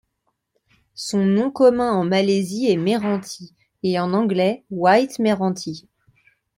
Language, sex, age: French, male, 19-29